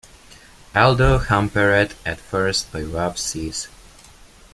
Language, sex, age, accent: English, male, 19-29, United States English